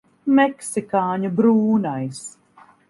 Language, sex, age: Latvian, female, 40-49